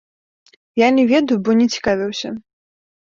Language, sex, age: Belarusian, male, under 19